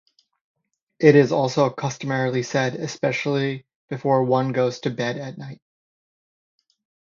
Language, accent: English, United States English